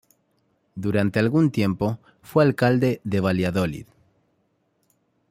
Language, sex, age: Spanish, male, 30-39